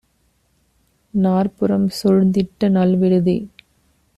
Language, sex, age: Tamil, female, 30-39